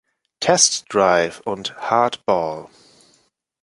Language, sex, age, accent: German, male, 19-29, Deutschland Deutsch